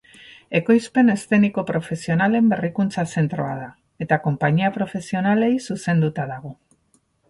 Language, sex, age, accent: Basque, female, 40-49, Mendebalekoa (Araba, Bizkaia, Gipuzkoako mendebaleko herri batzuk)